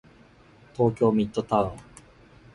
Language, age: Japanese, 19-29